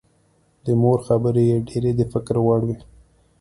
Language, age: Pashto, 30-39